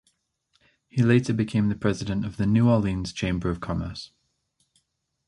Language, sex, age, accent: English, male, 19-29, England English